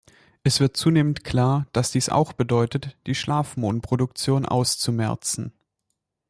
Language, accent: German, Deutschland Deutsch